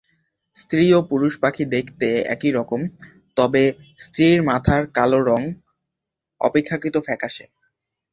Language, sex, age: Bengali, male, under 19